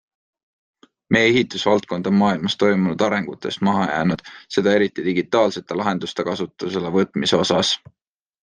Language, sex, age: Estonian, male, 19-29